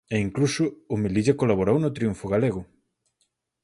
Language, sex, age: Galician, male, 30-39